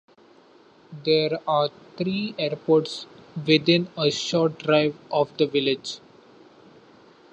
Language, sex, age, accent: English, male, 19-29, India and South Asia (India, Pakistan, Sri Lanka)